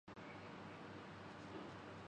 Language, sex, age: Urdu, male, 19-29